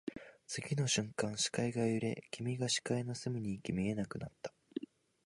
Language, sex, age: Japanese, male, 19-29